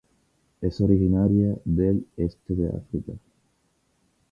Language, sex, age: Spanish, male, 19-29